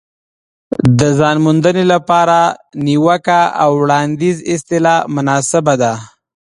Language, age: Pashto, 19-29